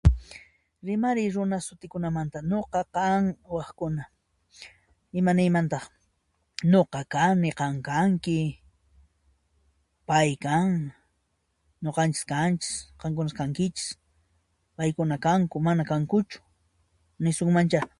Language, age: Puno Quechua, 50-59